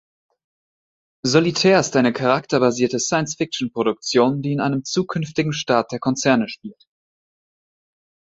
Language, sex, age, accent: German, male, 19-29, Deutschland Deutsch